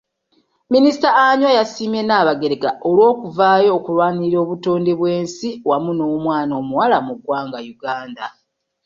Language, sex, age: Ganda, female, 30-39